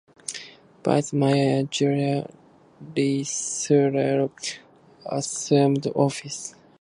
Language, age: English, under 19